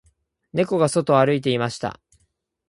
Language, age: Japanese, 19-29